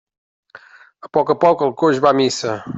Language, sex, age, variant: Catalan, male, 30-39, Central